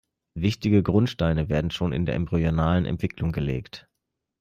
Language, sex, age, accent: German, male, 30-39, Deutschland Deutsch